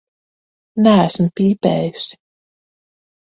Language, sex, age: Latvian, female, 30-39